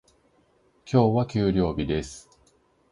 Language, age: Japanese, 19-29